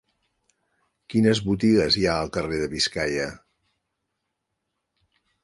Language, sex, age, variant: Catalan, male, 60-69, Central